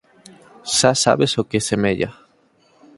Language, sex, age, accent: Galician, male, 19-29, Normativo (estándar)